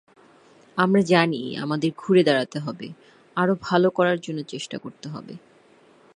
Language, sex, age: Bengali, female, 30-39